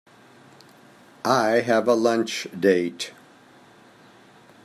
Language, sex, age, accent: English, male, 70-79, United States English